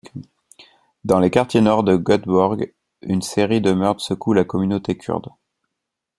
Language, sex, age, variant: French, male, 30-39, Français de métropole